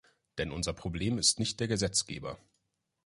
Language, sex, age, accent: German, male, 19-29, Deutschland Deutsch